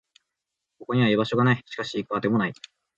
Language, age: Japanese, 19-29